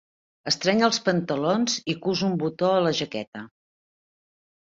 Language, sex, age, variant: Catalan, female, 50-59, Central